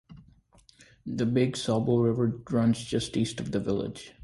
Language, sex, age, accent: English, male, 19-29, United States English